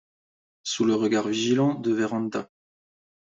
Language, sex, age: French, male, 30-39